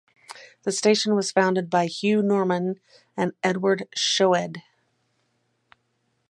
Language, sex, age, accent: English, female, 60-69, United States English